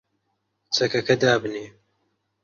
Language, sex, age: Central Kurdish, male, under 19